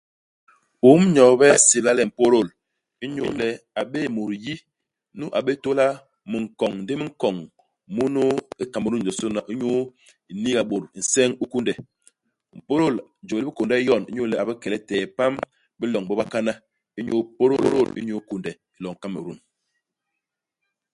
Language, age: Basaa, 40-49